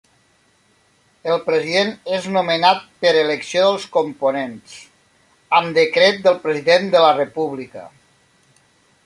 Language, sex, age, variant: Catalan, male, 40-49, Nord-Occidental